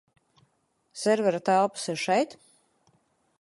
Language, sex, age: Latvian, female, 40-49